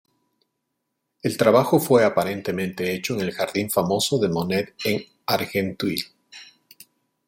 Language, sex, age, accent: Spanish, male, 40-49, Andino-Pacífico: Colombia, Perú, Ecuador, oeste de Bolivia y Venezuela andina